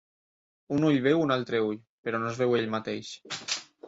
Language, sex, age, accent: Catalan, male, 19-29, valencià